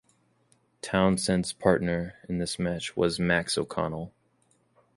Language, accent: English, United States English